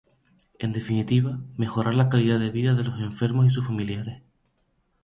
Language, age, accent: Spanish, 19-29, España: Islas Canarias